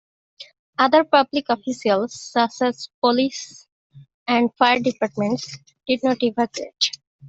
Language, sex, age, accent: English, female, 19-29, United States English